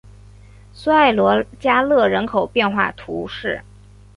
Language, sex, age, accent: Chinese, female, 19-29, 出生地：广东省